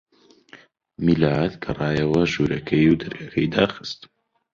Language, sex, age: Central Kurdish, male, under 19